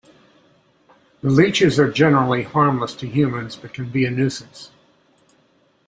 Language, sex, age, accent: English, male, 70-79, United States English